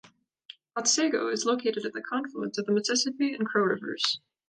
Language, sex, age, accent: English, female, under 19, United States English